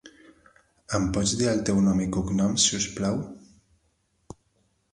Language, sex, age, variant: Catalan, male, 30-39, Central